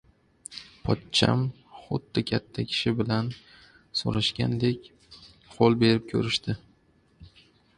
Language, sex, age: Uzbek, male, under 19